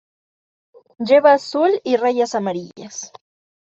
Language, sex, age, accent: Spanish, female, 19-29, México